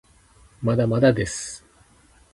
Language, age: Japanese, 60-69